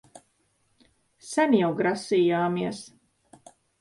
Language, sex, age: Latvian, female, 40-49